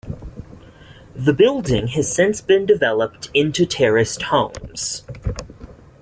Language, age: English, 19-29